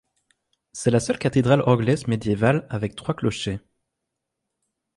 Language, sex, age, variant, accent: French, male, 30-39, Français d'Europe, Français de Belgique